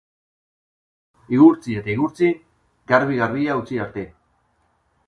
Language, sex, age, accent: Basque, male, 40-49, Erdialdekoa edo Nafarra (Gipuzkoa, Nafarroa)